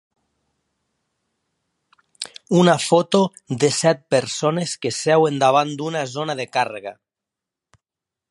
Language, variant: Catalan, Nord-Occidental